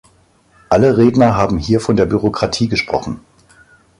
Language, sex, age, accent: German, male, 40-49, Deutschland Deutsch